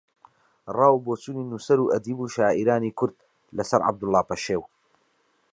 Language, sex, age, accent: Central Kurdish, male, 30-39, سۆرانی